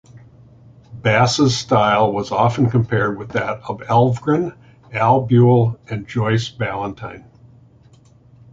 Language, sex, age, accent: English, male, 60-69, United States English